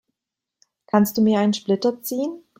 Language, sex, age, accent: German, female, 30-39, Deutschland Deutsch